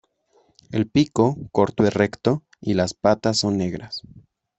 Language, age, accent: Spanish, under 19, México